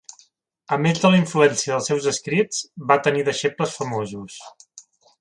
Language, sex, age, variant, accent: Catalan, male, 30-39, Central, central